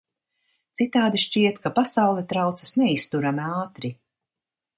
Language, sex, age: Latvian, female, 60-69